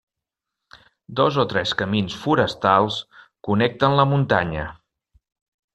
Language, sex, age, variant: Catalan, male, 50-59, Central